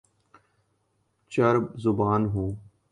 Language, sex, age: Urdu, male, 19-29